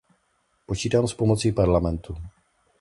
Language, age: Czech, 30-39